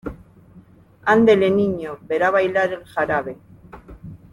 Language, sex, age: Spanish, female, 50-59